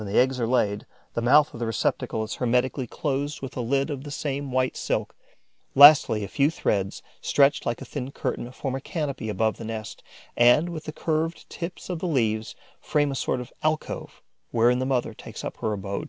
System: none